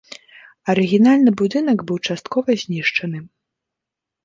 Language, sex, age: Belarusian, female, 19-29